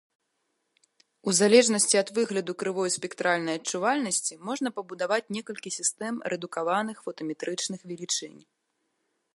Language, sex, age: Belarusian, female, 19-29